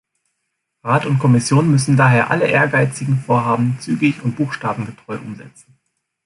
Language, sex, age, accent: German, male, 19-29, Deutschland Deutsch